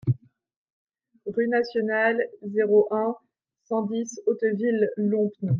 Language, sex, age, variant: French, female, 19-29, Français de métropole